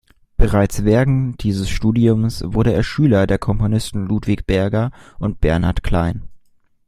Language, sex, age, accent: German, male, 19-29, Deutschland Deutsch